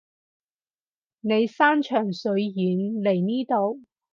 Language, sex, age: Cantonese, female, 30-39